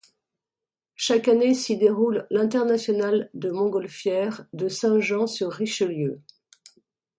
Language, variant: French, Français de métropole